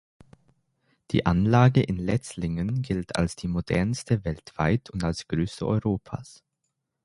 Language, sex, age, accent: German, male, 19-29, Deutschland Deutsch; Schweizerdeutsch